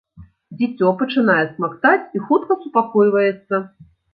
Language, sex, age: Belarusian, female, 40-49